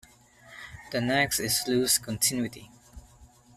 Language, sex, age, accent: English, male, under 19, Filipino